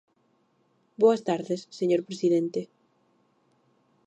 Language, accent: Galician, Oriental (común en zona oriental)